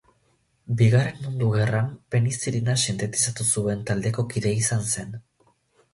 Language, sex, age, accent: Basque, male, 19-29, Mendebalekoa (Araba, Bizkaia, Gipuzkoako mendebaleko herri batzuk)